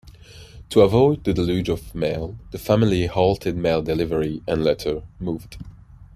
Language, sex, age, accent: English, male, 30-39, United States English